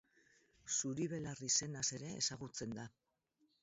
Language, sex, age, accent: Basque, female, 60-69, Mendebalekoa (Araba, Bizkaia, Gipuzkoako mendebaleko herri batzuk)